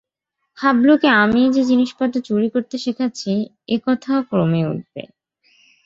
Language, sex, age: Bengali, female, 19-29